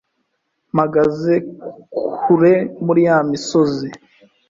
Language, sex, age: Kinyarwanda, male, 19-29